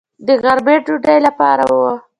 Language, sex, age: Pashto, female, under 19